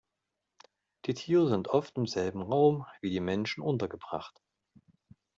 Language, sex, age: German, male, 50-59